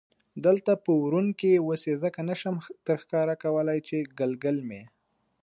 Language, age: Pashto, 19-29